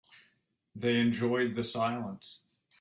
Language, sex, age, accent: English, male, 50-59, United States English